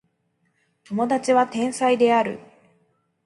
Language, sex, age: Japanese, female, 30-39